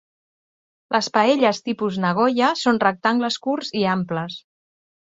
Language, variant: Catalan, Central